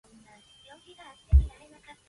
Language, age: English, 19-29